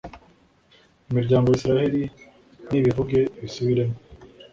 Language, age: Kinyarwanda, 30-39